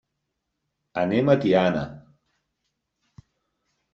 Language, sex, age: Catalan, male, 50-59